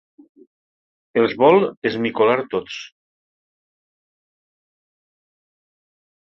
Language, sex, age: Catalan, male, 60-69